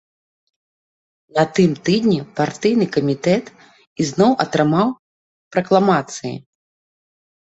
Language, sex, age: Belarusian, female, 30-39